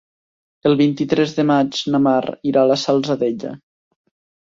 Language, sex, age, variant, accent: Catalan, male, under 19, Nord-Occidental, Tortosí